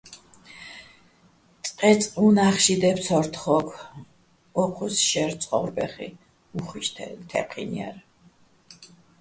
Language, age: Bats, 60-69